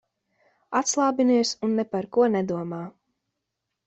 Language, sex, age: Latvian, female, under 19